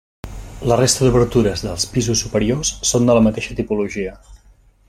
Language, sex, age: Catalan, male, 40-49